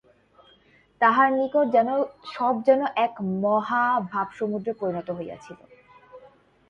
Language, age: Bengali, 19-29